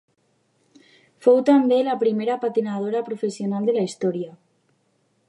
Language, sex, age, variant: Catalan, female, under 19, Alacantí